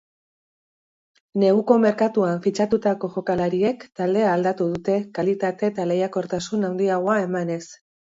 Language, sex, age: Basque, female, 50-59